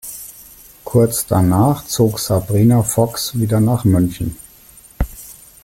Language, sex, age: German, male, 40-49